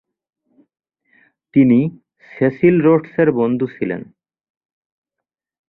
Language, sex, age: Bengali, male, 19-29